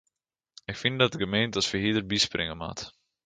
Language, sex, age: Western Frisian, male, under 19